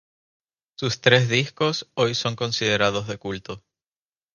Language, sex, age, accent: Spanish, male, 19-29, España: Islas Canarias